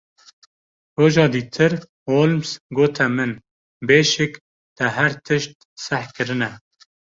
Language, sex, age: Kurdish, male, 19-29